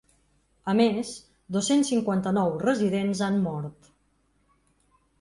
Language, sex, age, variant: Catalan, female, 40-49, Central